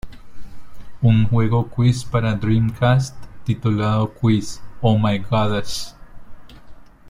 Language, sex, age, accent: Spanish, male, 30-39, Andino-Pacífico: Colombia, Perú, Ecuador, oeste de Bolivia y Venezuela andina